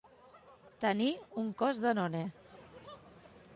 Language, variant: Catalan, Central